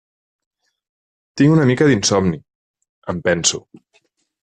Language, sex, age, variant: Catalan, male, 30-39, Central